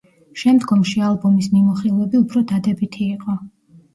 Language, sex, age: Georgian, female, 30-39